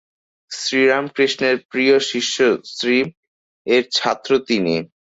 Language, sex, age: Bengali, male, under 19